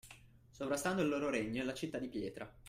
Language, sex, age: Italian, male, 19-29